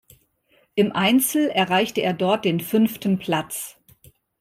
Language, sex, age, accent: German, female, 50-59, Deutschland Deutsch